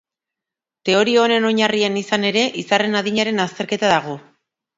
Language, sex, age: Basque, female, 40-49